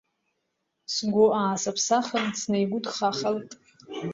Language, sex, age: Abkhazian, female, 30-39